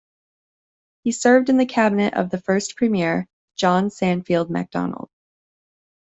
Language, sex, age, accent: English, female, 30-39, United States English